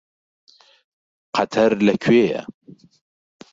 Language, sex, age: Central Kurdish, male, 40-49